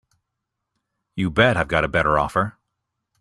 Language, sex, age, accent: English, male, 40-49, Canadian English